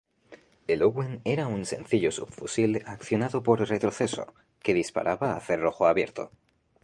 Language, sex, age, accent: Spanish, male, 19-29, España: Centro-Sur peninsular (Madrid, Toledo, Castilla-La Mancha)